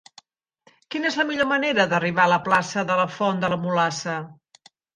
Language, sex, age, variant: Catalan, female, 50-59, Central